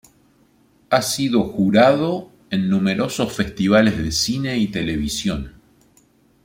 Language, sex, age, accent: Spanish, male, 50-59, Rioplatense: Argentina, Uruguay, este de Bolivia, Paraguay